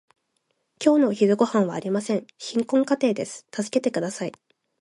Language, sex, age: Japanese, female, 19-29